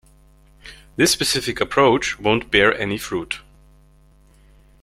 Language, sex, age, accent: English, male, 30-39, United States English